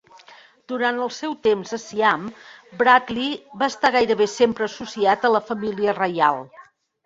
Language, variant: Catalan, Central